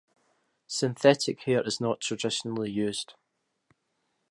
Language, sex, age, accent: English, male, 30-39, Scottish English